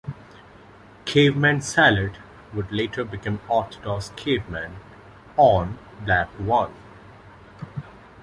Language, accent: English, India and South Asia (India, Pakistan, Sri Lanka)